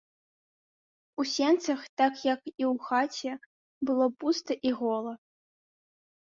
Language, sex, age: Belarusian, female, under 19